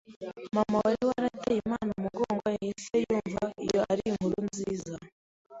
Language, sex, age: Kinyarwanda, female, 19-29